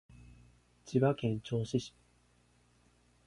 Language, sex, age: Japanese, male, 19-29